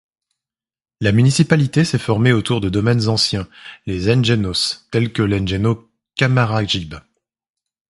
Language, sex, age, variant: French, male, 30-39, Français de métropole